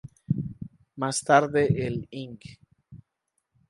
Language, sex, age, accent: Spanish, male, 30-39, Caribe: Cuba, Venezuela, Puerto Rico, República Dominicana, Panamá, Colombia caribeña, México caribeño, Costa del golfo de México